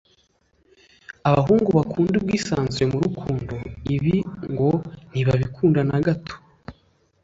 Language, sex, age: Kinyarwanda, male, 19-29